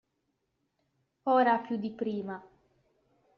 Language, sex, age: Italian, female, 19-29